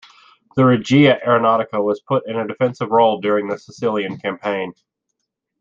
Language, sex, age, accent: English, male, 30-39, United States English